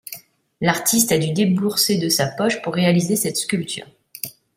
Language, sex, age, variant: French, female, 30-39, Français de métropole